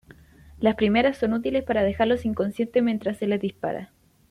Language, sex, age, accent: Spanish, female, under 19, Chileno: Chile, Cuyo